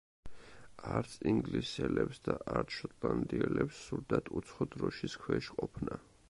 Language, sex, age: Georgian, male, 30-39